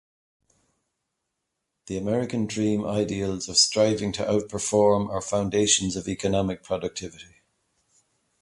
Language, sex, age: English, male, 40-49